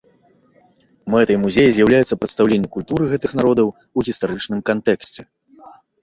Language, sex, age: Belarusian, male, 30-39